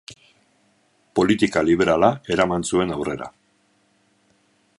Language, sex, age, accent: Basque, male, 50-59, Erdialdekoa edo Nafarra (Gipuzkoa, Nafarroa)